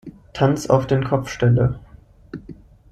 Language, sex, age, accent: German, male, 19-29, Deutschland Deutsch